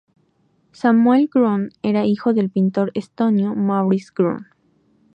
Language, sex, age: Spanish, female, 19-29